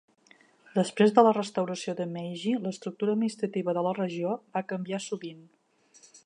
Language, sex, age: Catalan, female, 40-49